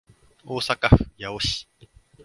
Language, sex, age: Japanese, male, 19-29